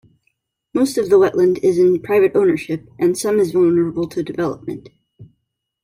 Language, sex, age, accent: English, female, 30-39, United States English